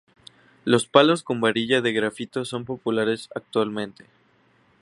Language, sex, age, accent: Spanish, male, 19-29, México